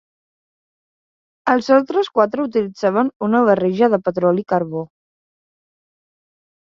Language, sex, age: Catalan, female, 19-29